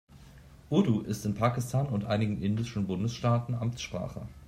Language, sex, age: German, male, 30-39